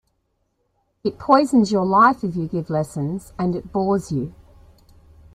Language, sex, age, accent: English, female, 50-59, Australian English